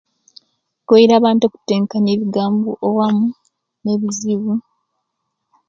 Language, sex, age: Kenyi, female, 19-29